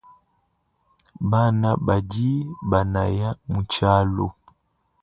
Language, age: Luba-Lulua, 19-29